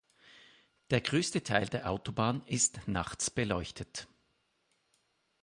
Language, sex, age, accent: German, male, 50-59, Schweizerdeutsch